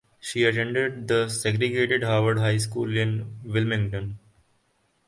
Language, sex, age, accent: English, male, under 19, India and South Asia (India, Pakistan, Sri Lanka)